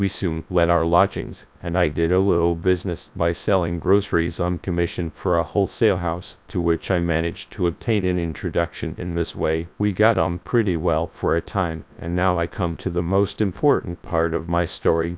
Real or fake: fake